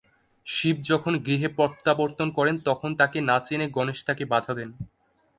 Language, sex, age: Bengali, male, 19-29